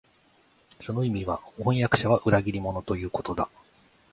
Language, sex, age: Japanese, male, 40-49